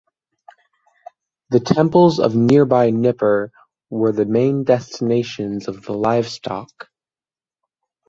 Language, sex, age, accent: English, male, under 19, United States English